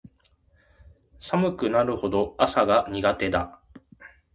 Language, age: Japanese, 50-59